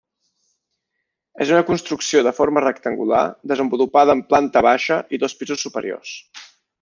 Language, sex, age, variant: Catalan, male, 30-39, Balear